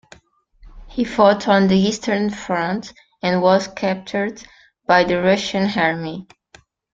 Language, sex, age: English, female, 19-29